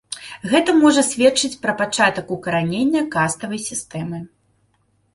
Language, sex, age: Belarusian, female, 30-39